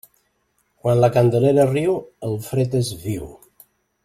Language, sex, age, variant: Catalan, male, 19-29, Nord-Occidental